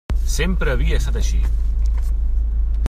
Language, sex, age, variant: Catalan, male, 40-49, Central